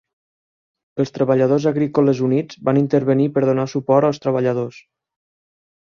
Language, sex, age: Catalan, male, 19-29